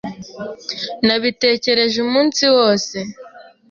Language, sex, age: Kinyarwanda, female, 19-29